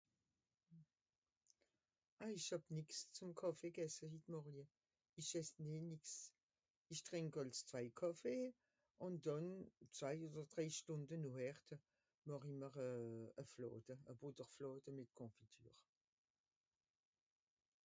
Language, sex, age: Swiss German, female, 60-69